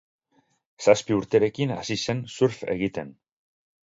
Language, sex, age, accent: Basque, male, 50-59, Mendebalekoa (Araba, Bizkaia, Gipuzkoako mendebaleko herri batzuk)